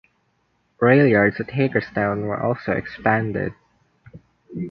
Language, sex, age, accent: English, male, under 19, Filipino